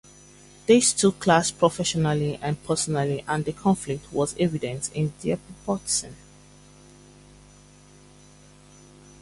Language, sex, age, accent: English, female, 30-39, England English